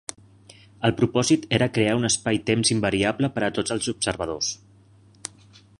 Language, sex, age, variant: Catalan, male, 40-49, Central